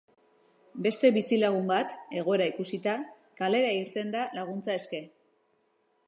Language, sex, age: Basque, female, 30-39